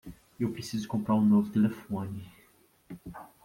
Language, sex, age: Portuguese, male, 19-29